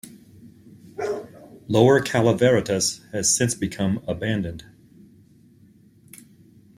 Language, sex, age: English, male, 60-69